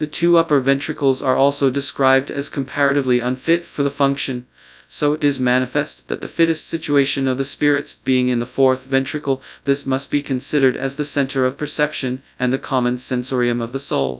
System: TTS, FastPitch